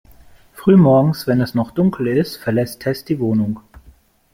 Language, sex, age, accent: German, male, 50-59, Deutschland Deutsch